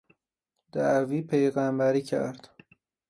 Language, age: Persian, 19-29